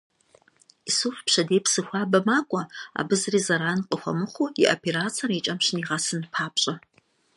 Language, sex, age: Kabardian, female, 40-49